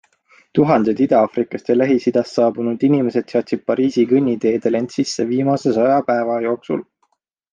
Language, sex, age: Estonian, male, 19-29